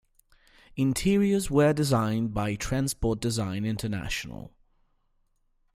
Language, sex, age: English, male, 30-39